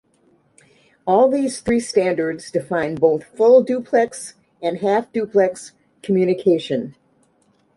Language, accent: English, United States English